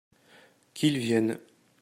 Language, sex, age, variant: French, male, 19-29, Français de métropole